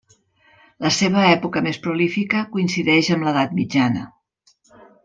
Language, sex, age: Catalan, female, 60-69